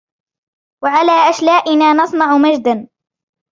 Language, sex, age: Arabic, female, 19-29